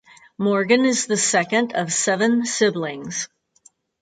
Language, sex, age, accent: English, female, 60-69, United States English